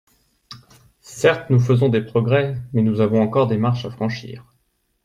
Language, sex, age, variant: French, male, 30-39, Français de métropole